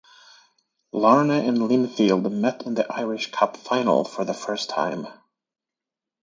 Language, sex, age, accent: English, male, 30-39, United States English